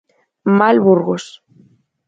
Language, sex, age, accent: Galician, female, 19-29, Central (gheada)